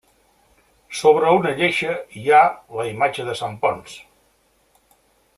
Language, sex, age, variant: Catalan, male, 60-69, Central